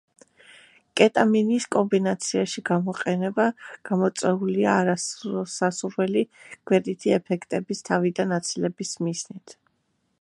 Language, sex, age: Georgian, female, 30-39